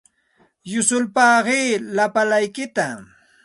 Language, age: Santa Ana de Tusi Pasco Quechua, 40-49